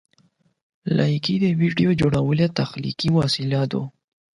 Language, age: Pashto, 19-29